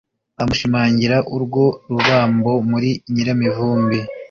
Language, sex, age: Kinyarwanda, male, 19-29